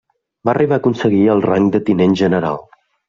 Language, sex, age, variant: Catalan, male, 19-29, Central